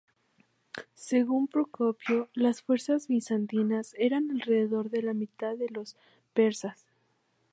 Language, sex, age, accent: Spanish, female, 19-29, México